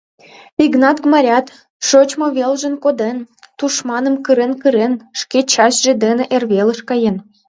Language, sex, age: Mari, female, 19-29